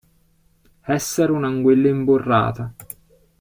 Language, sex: Italian, male